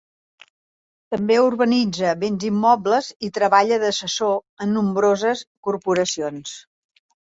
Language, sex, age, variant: Catalan, female, 60-69, Central